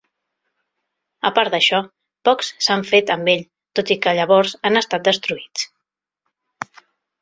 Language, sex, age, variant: Catalan, female, 40-49, Central